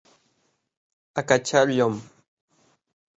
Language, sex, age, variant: Catalan, male, 19-29, Central